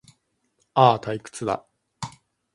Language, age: Japanese, 19-29